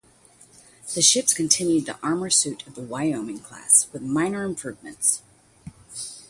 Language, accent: English, United States English